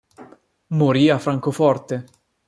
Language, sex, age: Italian, male, 19-29